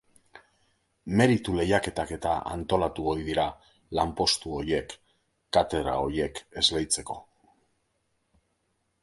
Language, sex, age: Basque, male, 40-49